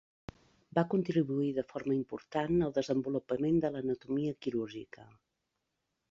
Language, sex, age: Catalan, female, 50-59